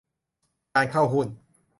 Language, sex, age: Thai, male, 19-29